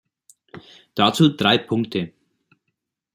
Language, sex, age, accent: German, male, 30-39, Deutschland Deutsch